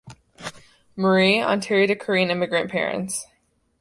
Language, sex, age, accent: English, female, under 19, United States English